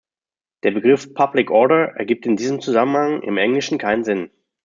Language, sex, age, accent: German, male, 30-39, Deutschland Deutsch